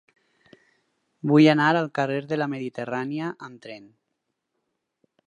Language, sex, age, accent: Catalan, male, 19-29, valencià